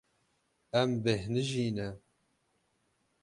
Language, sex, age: Kurdish, male, 30-39